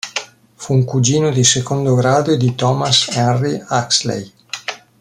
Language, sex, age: Italian, male, 50-59